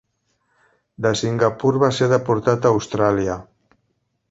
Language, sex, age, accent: Catalan, male, 50-59, Barceloní